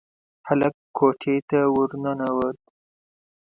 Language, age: Pashto, 19-29